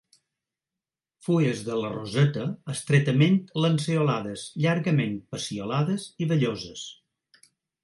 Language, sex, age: Catalan, male, 60-69